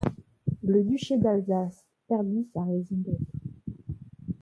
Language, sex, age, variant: French, female, 30-39, Français de métropole